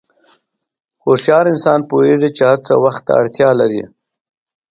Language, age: Pashto, 40-49